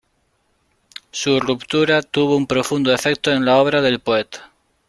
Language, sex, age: Spanish, male, 30-39